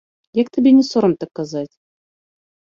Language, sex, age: Belarusian, female, 30-39